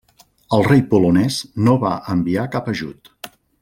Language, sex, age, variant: Catalan, male, 50-59, Central